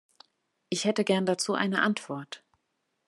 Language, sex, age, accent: German, female, 30-39, Deutschland Deutsch